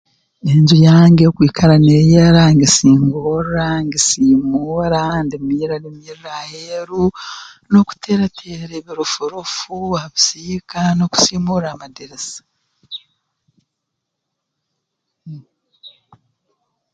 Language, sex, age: Tooro, female, 40-49